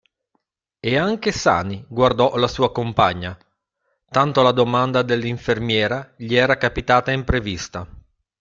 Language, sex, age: Italian, male, 50-59